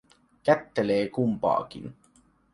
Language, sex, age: Finnish, male, 19-29